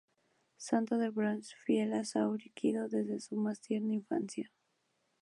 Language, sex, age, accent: Spanish, female, 19-29, México